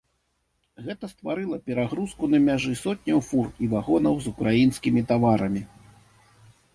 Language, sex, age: Belarusian, male, 50-59